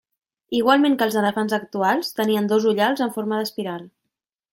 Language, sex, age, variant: Catalan, female, 19-29, Central